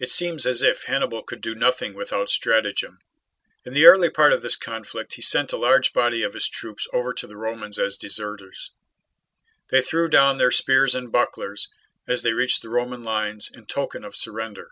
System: none